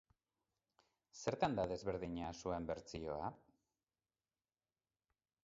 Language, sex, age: Basque, male, 50-59